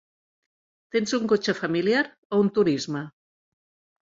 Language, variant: Catalan, Central